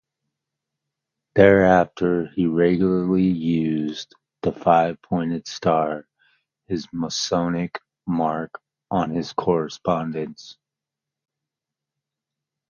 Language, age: English, 50-59